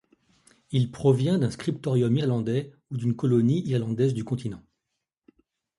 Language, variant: French, Français de métropole